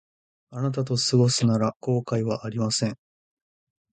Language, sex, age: Japanese, male, 19-29